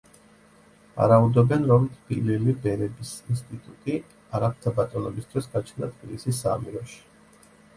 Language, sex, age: Georgian, male, 30-39